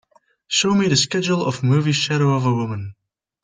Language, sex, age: English, male, under 19